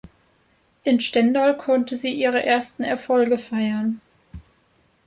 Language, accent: German, Deutschland Deutsch